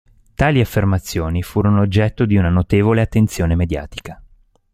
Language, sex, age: Italian, male, 40-49